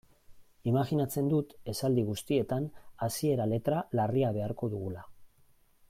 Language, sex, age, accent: Basque, male, 40-49, Mendebalekoa (Araba, Bizkaia, Gipuzkoako mendebaleko herri batzuk)